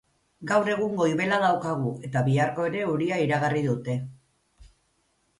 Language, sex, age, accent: Basque, female, 50-59, Erdialdekoa edo Nafarra (Gipuzkoa, Nafarroa)